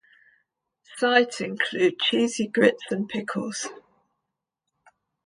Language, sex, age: English, female, 70-79